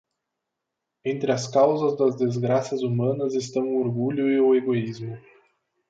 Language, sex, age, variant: Portuguese, male, 19-29, Portuguese (Brasil)